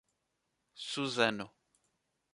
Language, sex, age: Portuguese, male, 30-39